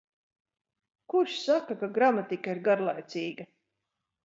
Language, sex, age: Latvian, female, 50-59